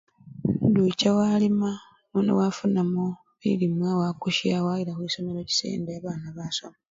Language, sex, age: Luyia, male, 30-39